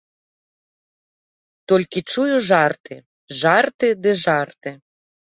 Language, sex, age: Belarusian, female, 30-39